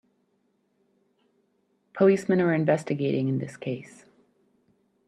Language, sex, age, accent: English, female, 19-29, Canadian English